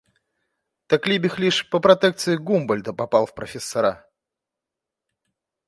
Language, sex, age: Russian, male, 30-39